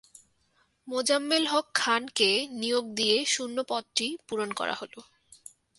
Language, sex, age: Bengali, female, 19-29